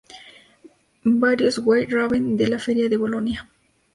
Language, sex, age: Spanish, female, under 19